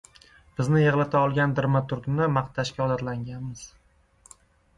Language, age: Uzbek, 19-29